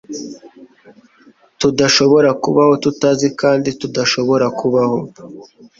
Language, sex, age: Kinyarwanda, male, 40-49